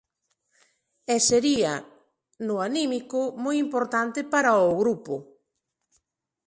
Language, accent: Galician, Neofalante